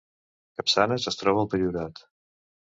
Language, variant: Catalan, Central